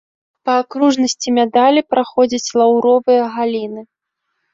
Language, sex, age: Belarusian, female, 19-29